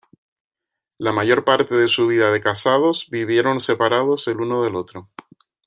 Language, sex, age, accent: Spanish, male, 30-39, España: Islas Canarias